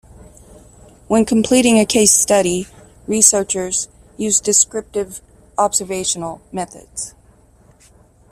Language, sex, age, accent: English, female, 40-49, United States English